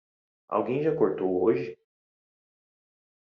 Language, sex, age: Portuguese, male, 30-39